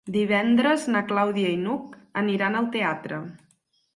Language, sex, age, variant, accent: Catalan, female, 19-29, Central, tarragoní